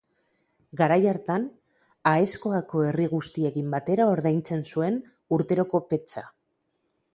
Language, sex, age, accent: Basque, female, 40-49, Mendebalekoa (Araba, Bizkaia, Gipuzkoako mendebaleko herri batzuk)